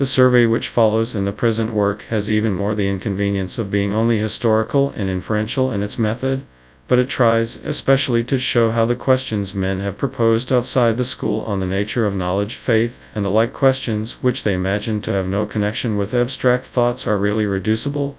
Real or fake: fake